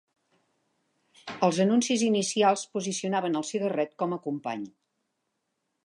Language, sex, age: Catalan, female, 60-69